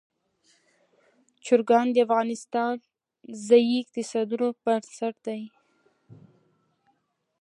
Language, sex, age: Pashto, female, 19-29